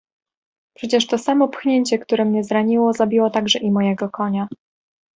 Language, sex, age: Polish, female, 19-29